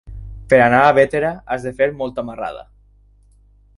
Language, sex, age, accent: Catalan, male, under 19, valencià